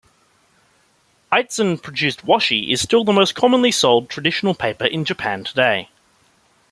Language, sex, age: English, male, 19-29